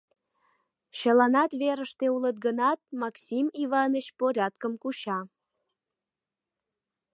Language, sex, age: Mari, female, 19-29